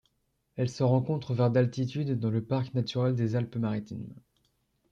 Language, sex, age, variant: French, male, under 19, Français de métropole